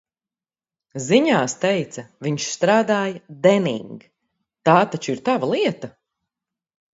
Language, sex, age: Latvian, female, 40-49